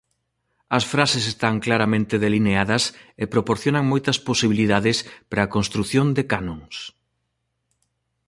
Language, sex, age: Galician, male, 40-49